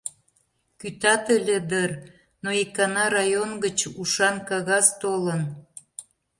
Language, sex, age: Mari, female, 60-69